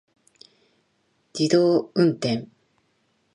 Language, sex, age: Japanese, female, 50-59